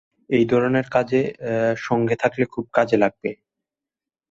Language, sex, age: Bengali, male, 19-29